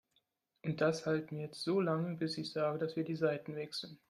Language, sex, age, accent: German, male, 19-29, Deutschland Deutsch